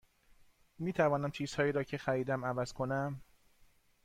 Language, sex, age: Persian, male, 40-49